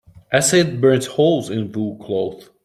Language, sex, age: English, male, 30-39